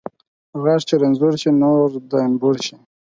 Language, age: Pashto, under 19